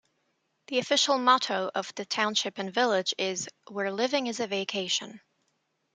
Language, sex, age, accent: English, female, 19-29, United States English